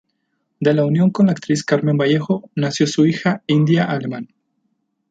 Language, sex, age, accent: Spanish, male, 19-29, México